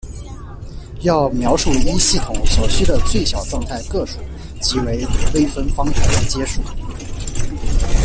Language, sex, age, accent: Chinese, male, 30-39, 出生地：江苏省